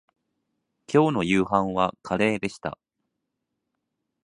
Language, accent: Japanese, 関西弁